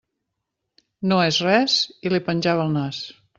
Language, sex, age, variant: Catalan, female, 50-59, Central